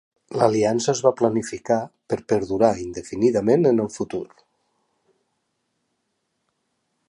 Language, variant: Catalan, Nord-Occidental